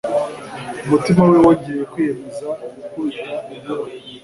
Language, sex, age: Kinyarwanda, male, 19-29